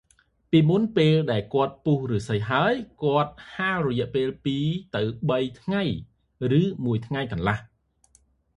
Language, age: Khmer, 30-39